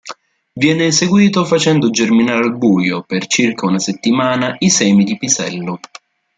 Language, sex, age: Italian, male, 19-29